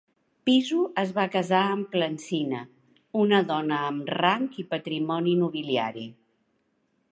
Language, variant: Catalan, Central